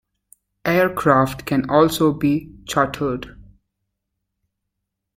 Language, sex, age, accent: English, male, 30-39, United States English